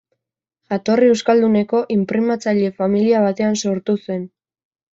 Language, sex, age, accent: Basque, female, under 19, Erdialdekoa edo Nafarra (Gipuzkoa, Nafarroa)